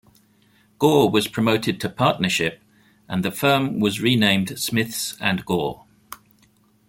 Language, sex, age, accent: English, male, 50-59, England English